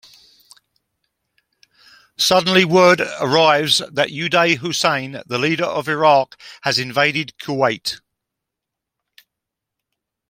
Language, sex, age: English, male, 70-79